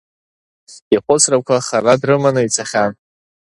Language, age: Abkhazian, under 19